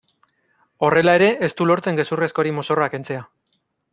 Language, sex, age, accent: Basque, male, 19-29, Mendebalekoa (Araba, Bizkaia, Gipuzkoako mendebaleko herri batzuk)